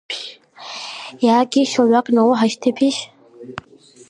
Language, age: Abkhazian, under 19